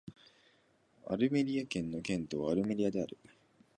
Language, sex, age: Japanese, male, 19-29